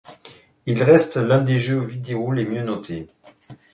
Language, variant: French, Français de métropole